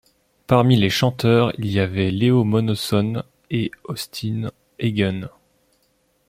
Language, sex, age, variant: French, male, 19-29, Français de métropole